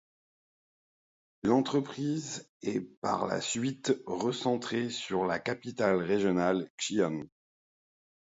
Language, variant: French, Français de métropole